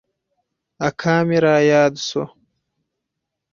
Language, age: Pashto, 19-29